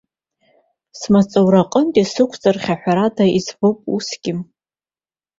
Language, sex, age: Abkhazian, female, 30-39